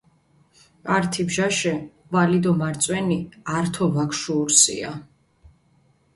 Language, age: Mingrelian, 40-49